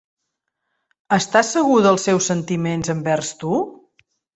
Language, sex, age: Catalan, female, 60-69